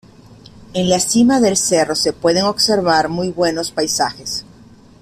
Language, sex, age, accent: Spanish, female, 40-49, Caribe: Cuba, Venezuela, Puerto Rico, República Dominicana, Panamá, Colombia caribeña, México caribeño, Costa del golfo de México